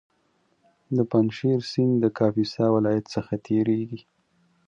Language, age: Pashto, 30-39